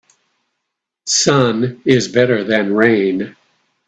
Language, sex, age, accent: English, male, 80-89, United States English